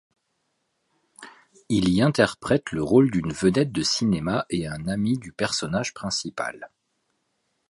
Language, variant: French, Français de métropole